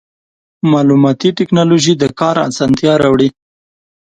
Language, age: Pashto, 19-29